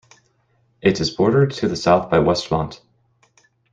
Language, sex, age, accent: English, male, 30-39, United States English